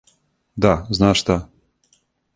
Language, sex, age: Serbian, male, 30-39